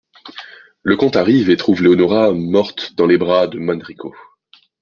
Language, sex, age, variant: French, male, 19-29, Français de métropole